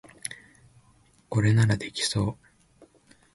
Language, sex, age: Japanese, male, 19-29